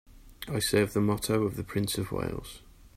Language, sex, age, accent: English, male, 30-39, England English